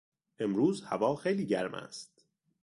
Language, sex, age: Persian, male, 30-39